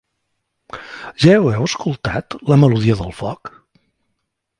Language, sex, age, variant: Catalan, male, 40-49, Central